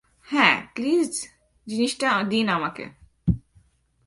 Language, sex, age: Bengali, female, 19-29